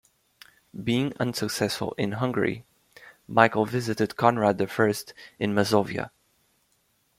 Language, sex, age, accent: English, male, 19-29, United States English